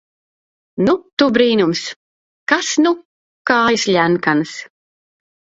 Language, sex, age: Latvian, female, 30-39